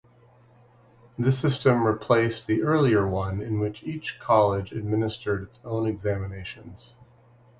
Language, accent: English, United States English